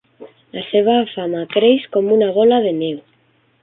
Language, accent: Catalan, valencià